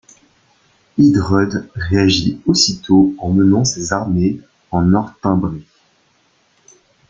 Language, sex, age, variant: French, male, 19-29, Français de métropole